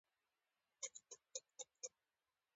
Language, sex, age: Pashto, female, 19-29